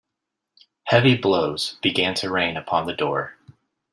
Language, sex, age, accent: English, male, 30-39, United States English